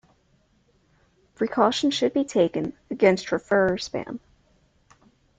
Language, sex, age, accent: English, female, under 19, United States English